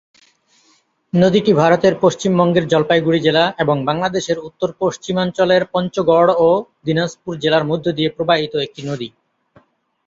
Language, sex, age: Bengali, male, 30-39